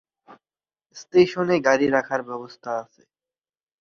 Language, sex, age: Bengali, male, under 19